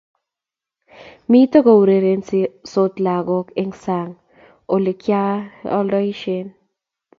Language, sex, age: Kalenjin, female, 19-29